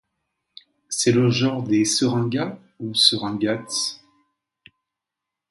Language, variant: French, Français de métropole